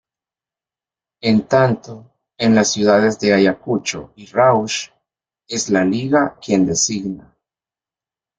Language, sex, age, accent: Spanish, male, 40-49, América central